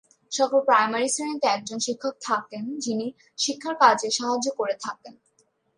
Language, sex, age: Bengali, female, under 19